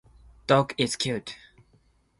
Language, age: Japanese, 19-29